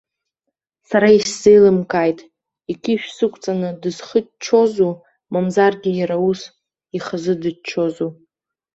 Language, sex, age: Abkhazian, female, under 19